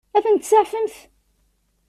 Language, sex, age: Kabyle, female, 19-29